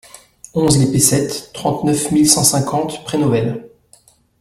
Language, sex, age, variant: French, male, 30-39, Français de métropole